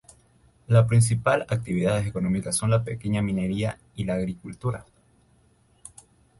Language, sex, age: Spanish, male, 19-29